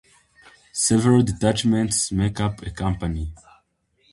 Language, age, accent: English, 19-29, England English